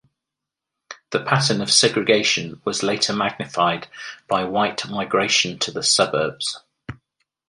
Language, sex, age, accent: English, male, 50-59, England English